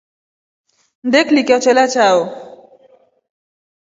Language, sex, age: Rombo, female, 30-39